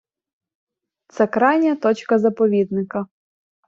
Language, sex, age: Ukrainian, female, 19-29